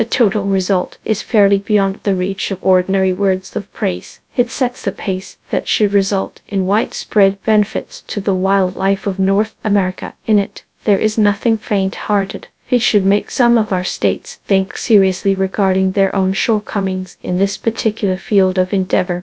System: TTS, GradTTS